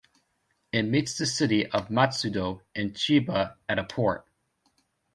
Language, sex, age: English, male, 19-29